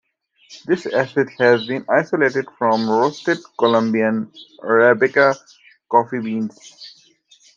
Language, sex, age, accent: English, male, 19-29, United States English